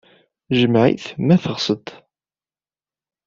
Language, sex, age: Kabyle, male, 19-29